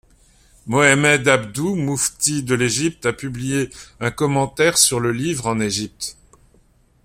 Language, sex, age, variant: French, male, 50-59, Français de métropole